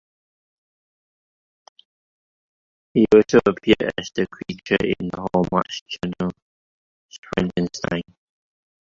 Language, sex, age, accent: English, male, 30-39, Malaysian English